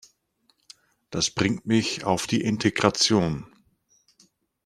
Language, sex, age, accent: German, male, 60-69, Deutschland Deutsch